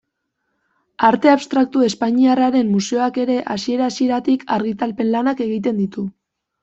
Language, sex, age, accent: Basque, female, under 19, Erdialdekoa edo Nafarra (Gipuzkoa, Nafarroa)